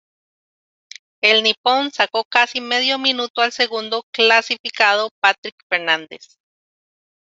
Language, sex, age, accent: Spanish, female, 50-59, América central